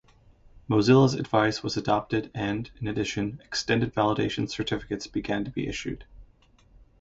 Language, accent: English, United States English